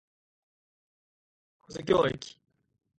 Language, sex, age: Japanese, male, 19-29